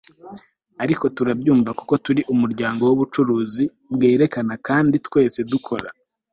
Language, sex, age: Kinyarwanda, male, 19-29